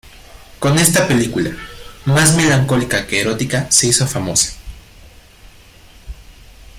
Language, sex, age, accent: Spanish, male, 19-29, México